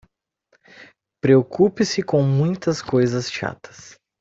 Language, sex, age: Portuguese, male, 19-29